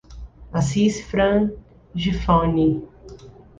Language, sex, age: Portuguese, female, 30-39